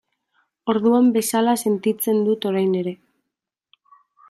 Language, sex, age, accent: Basque, female, 19-29, Mendebalekoa (Araba, Bizkaia, Gipuzkoako mendebaleko herri batzuk)